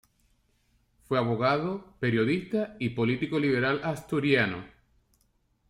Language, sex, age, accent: Spanish, male, 40-49, Caribe: Cuba, Venezuela, Puerto Rico, República Dominicana, Panamá, Colombia caribeña, México caribeño, Costa del golfo de México